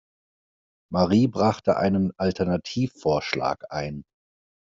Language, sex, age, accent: German, male, 30-39, Deutschland Deutsch